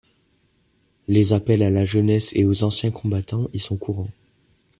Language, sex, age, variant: French, male, under 19, Français de métropole